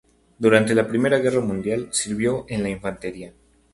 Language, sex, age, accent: Spanish, male, 19-29, México